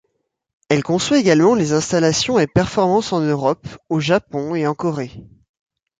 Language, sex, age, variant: French, male, 19-29, Français de métropole